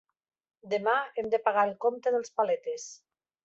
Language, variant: Catalan, Nord-Occidental